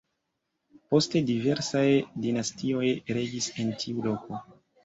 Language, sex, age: Esperanto, male, 19-29